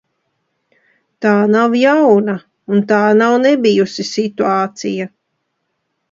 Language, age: Latvian, 40-49